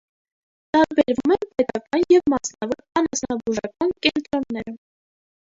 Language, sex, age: Armenian, female, 19-29